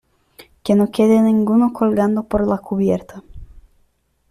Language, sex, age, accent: Spanish, female, under 19, México